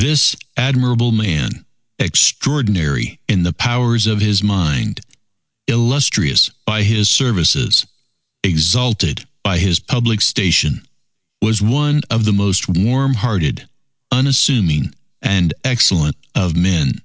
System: none